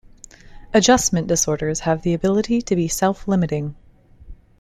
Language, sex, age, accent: English, female, 30-39, United States English